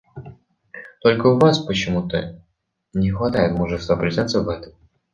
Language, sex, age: Russian, male, 19-29